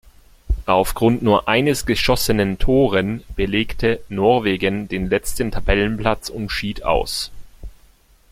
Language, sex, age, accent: German, male, 19-29, Deutschland Deutsch